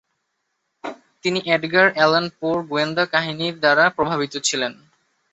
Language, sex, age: Bengali, male, 19-29